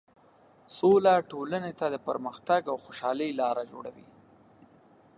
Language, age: Pashto, 30-39